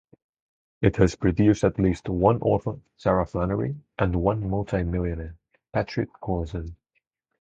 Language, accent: English, England English